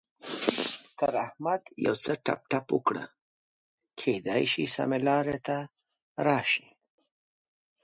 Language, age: Pashto, 40-49